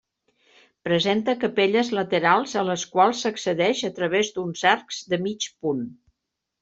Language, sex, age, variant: Catalan, female, 60-69, Central